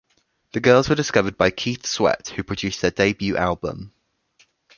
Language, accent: English, England English